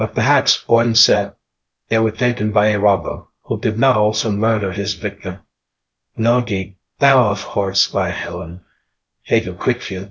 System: TTS, VITS